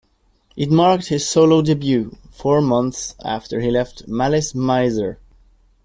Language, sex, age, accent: English, male, 30-39, United States English